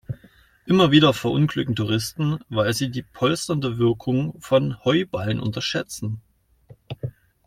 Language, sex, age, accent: German, male, 30-39, Deutschland Deutsch